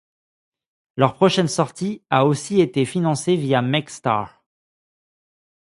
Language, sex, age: French, male, 30-39